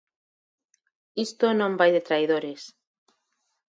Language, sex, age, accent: Galician, female, 50-59, Normativo (estándar)